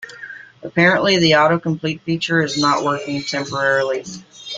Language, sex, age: English, female, 30-39